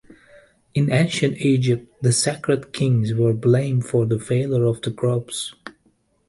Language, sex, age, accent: English, male, 30-39, England English